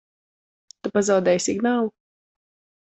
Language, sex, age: Latvian, female, under 19